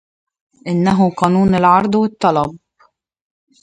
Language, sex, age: Arabic, female, 19-29